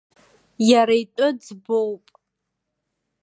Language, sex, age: Abkhazian, female, 19-29